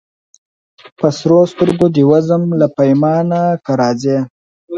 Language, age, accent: Pashto, 19-29, کندهارۍ لهجه